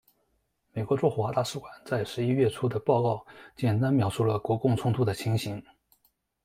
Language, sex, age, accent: Chinese, male, 19-29, 出生地：江苏省